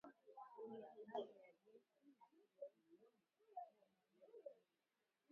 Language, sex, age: Swahili, female, 19-29